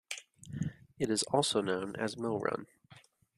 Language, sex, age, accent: English, male, 19-29, United States English